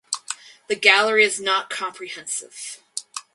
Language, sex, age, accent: English, female, 19-29, United States English